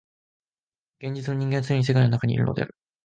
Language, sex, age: Japanese, male, under 19